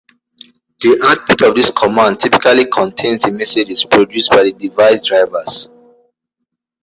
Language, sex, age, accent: English, male, 19-29, Southern African (South Africa, Zimbabwe, Namibia)